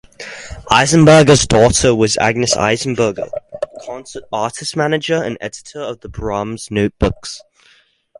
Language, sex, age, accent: English, male, under 19, United States English